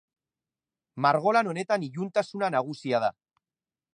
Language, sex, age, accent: Basque, male, 30-39, Mendebalekoa (Araba, Bizkaia, Gipuzkoako mendebaleko herri batzuk)